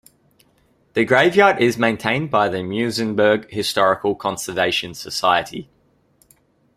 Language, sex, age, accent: English, male, 19-29, Australian English